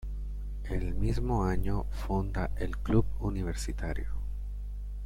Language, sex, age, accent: Spanish, male, 30-39, América central